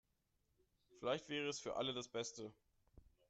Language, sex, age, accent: German, male, 30-39, Deutschland Deutsch